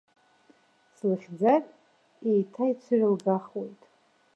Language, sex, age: Abkhazian, female, 50-59